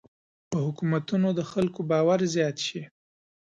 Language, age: Pashto, 30-39